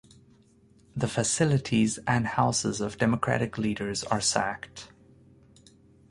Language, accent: English, United States English